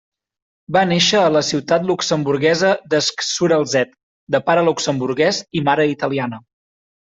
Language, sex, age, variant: Catalan, male, 19-29, Central